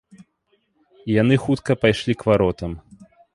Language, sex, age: Belarusian, male, 19-29